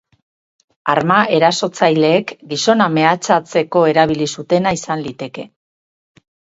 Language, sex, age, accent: Basque, female, 50-59, Erdialdekoa edo Nafarra (Gipuzkoa, Nafarroa)